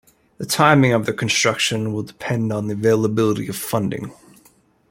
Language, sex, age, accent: English, male, 19-29, Canadian English